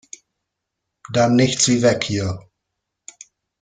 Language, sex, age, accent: German, male, 40-49, Deutschland Deutsch